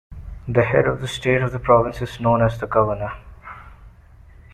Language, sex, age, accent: English, male, 19-29, India and South Asia (India, Pakistan, Sri Lanka)